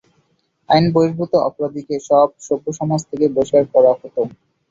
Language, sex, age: Bengali, male, 19-29